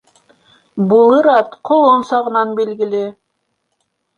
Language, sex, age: Bashkir, female, 19-29